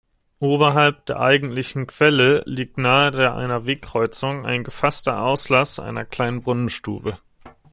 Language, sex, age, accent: German, male, 19-29, Deutschland Deutsch